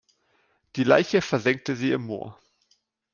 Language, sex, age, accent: German, male, 19-29, Deutschland Deutsch